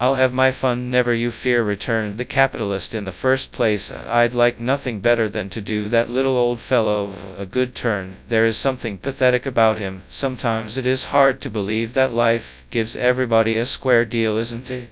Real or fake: fake